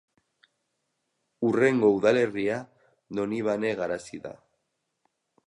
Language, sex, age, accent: Basque, male, 30-39, Mendebalekoa (Araba, Bizkaia, Gipuzkoako mendebaleko herri batzuk)